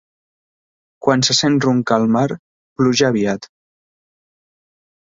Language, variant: Catalan, Central